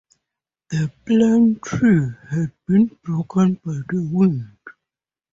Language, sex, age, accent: English, female, 19-29, Southern African (South Africa, Zimbabwe, Namibia)